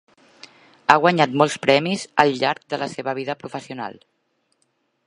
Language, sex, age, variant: Catalan, female, 40-49, Central